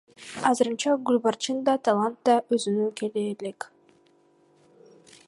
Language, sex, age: Kyrgyz, female, under 19